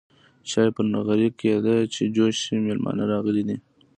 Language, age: Pashto, under 19